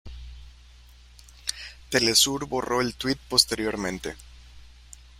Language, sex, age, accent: Spanish, male, 19-29, México